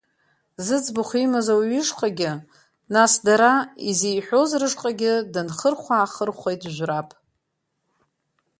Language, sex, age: Abkhazian, female, 50-59